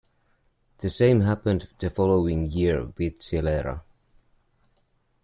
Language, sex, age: English, male, 30-39